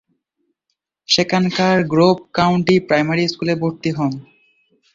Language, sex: Bengali, male